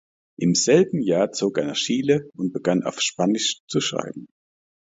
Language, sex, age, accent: German, male, 50-59, Deutschland Deutsch